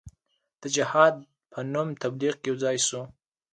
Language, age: Pashto, under 19